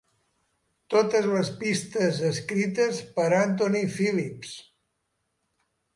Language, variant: Catalan, Central